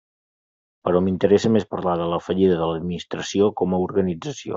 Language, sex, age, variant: Catalan, male, 30-39, Central